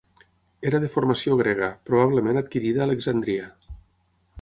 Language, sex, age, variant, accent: Catalan, male, 40-49, Tortosí, nord-occidental; Tortosí